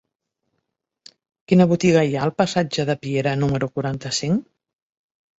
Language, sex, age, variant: Catalan, female, 50-59, Central